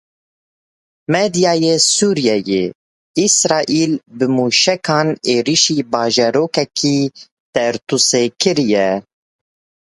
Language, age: Kurdish, 19-29